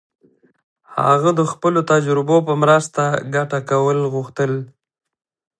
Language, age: Pashto, 19-29